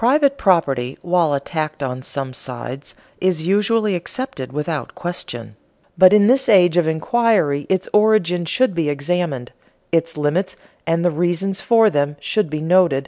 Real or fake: real